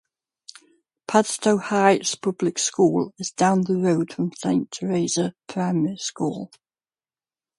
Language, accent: English, England English